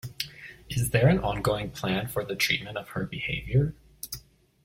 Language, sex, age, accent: English, male, 19-29, United States English